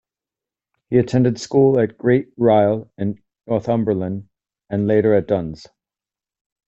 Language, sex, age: English, male, 40-49